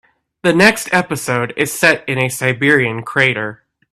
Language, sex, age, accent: English, male, 19-29, United States English